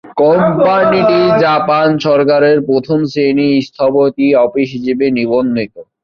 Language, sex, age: Bengali, male, 19-29